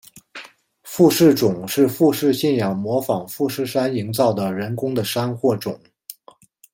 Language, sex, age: Chinese, male, 30-39